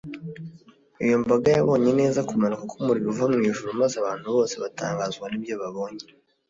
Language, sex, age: Kinyarwanda, male, 19-29